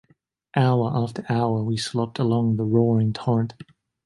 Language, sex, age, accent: English, male, 19-29, Australian English